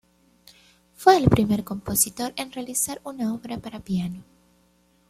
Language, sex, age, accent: Spanish, female, 19-29, América central